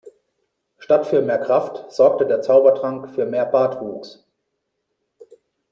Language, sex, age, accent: German, male, 30-39, Deutschland Deutsch